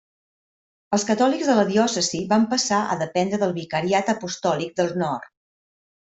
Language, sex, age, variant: Catalan, female, 50-59, Central